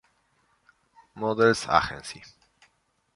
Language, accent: Spanish, Rioplatense: Argentina, Uruguay, este de Bolivia, Paraguay